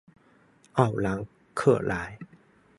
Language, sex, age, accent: Chinese, male, 19-29, 出生地：福建省